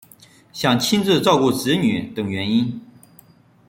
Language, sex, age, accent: Chinese, male, 30-39, 出生地：河南省